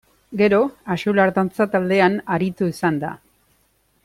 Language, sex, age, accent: Basque, female, 40-49, Erdialdekoa edo Nafarra (Gipuzkoa, Nafarroa)